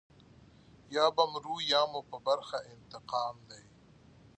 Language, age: Pashto, 30-39